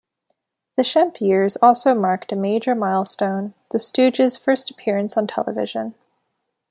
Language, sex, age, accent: English, female, 19-29, United States English